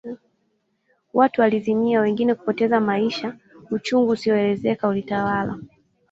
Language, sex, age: Swahili, female, 19-29